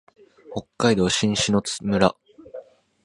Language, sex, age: Japanese, male, 19-29